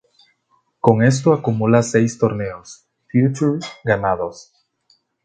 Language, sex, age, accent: Spanish, male, 19-29, América central